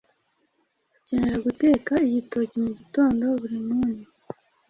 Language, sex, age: Kinyarwanda, female, 30-39